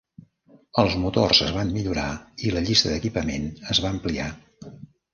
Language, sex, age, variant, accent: Catalan, male, 70-79, Central, central